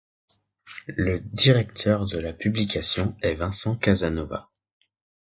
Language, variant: French, Français de métropole